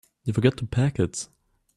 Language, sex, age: English, male, 19-29